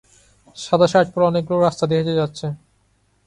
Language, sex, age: Bengali, male, 19-29